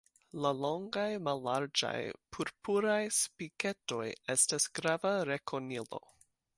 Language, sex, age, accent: Esperanto, female, 30-39, Internacia